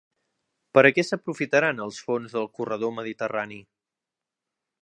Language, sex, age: Catalan, male, 30-39